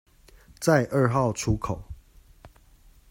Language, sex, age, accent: Chinese, male, 30-39, 出生地：桃園市